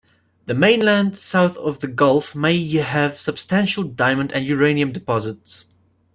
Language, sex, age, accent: English, male, 19-29, Southern African (South Africa, Zimbabwe, Namibia)